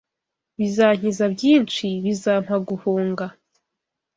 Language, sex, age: Kinyarwanda, female, 19-29